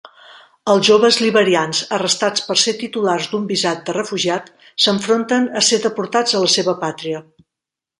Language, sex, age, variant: Catalan, female, 40-49, Central